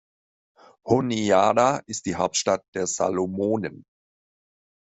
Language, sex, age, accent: German, male, 50-59, Deutschland Deutsch